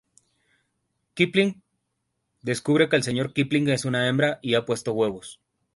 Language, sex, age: Spanish, male, 30-39